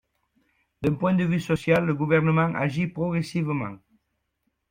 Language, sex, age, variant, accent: French, male, 70-79, Français d'Amérique du Nord, Français du Canada